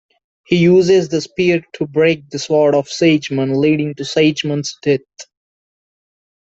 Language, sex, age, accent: English, male, 19-29, India and South Asia (India, Pakistan, Sri Lanka)